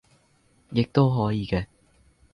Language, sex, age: Cantonese, male, under 19